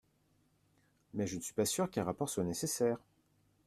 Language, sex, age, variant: French, male, 40-49, Français de métropole